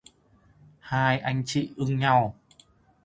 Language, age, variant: Vietnamese, 19-29, Hà Nội